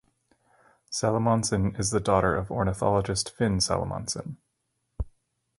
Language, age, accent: English, 30-39, Canadian English